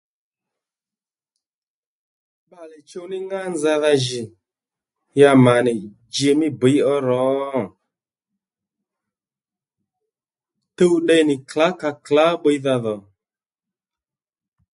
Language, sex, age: Lendu, male, 30-39